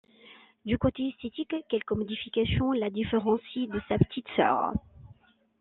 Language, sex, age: French, female, 40-49